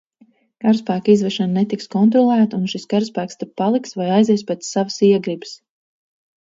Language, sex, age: Latvian, female, 40-49